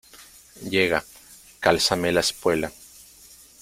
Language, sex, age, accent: Spanish, male, 40-49, Andino-Pacífico: Colombia, Perú, Ecuador, oeste de Bolivia y Venezuela andina